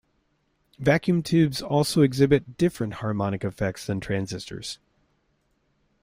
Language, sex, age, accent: English, male, 50-59, United States English